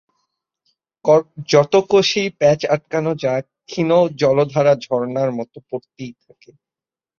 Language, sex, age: Bengali, male, 19-29